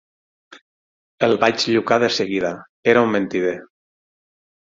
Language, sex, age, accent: Catalan, male, 40-49, central; nord-occidental